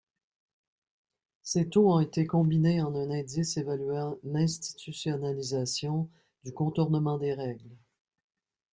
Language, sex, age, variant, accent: French, female, 50-59, Français d'Amérique du Nord, Français du Canada